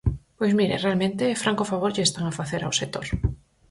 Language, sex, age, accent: Galician, female, 30-39, Normativo (estándar)